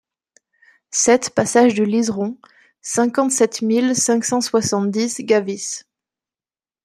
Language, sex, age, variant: French, female, 30-39, Français de métropole